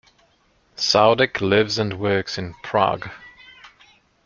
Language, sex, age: English, male, 30-39